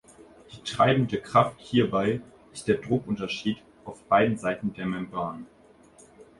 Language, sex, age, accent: German, male, under 19, Deutschland Deutsch